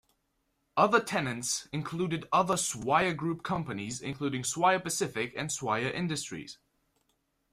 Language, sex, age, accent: English, male, under 19, England English